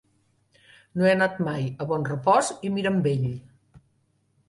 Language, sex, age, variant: Catalan, female, 50-59, Central